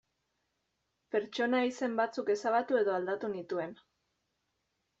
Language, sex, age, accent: Basque, female, 19-29, Mendebalekoa (Araba, Bizkaia, Gipuzkoako mendebaleko herri batzuk)